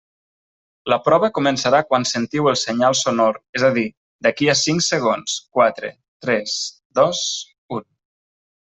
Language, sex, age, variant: Catalan, male, 19-29, Nord-Occidental